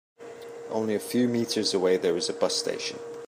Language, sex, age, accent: English, male, 30-39, England English